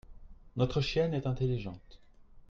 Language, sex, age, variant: French, male, 30-39, Français de métropole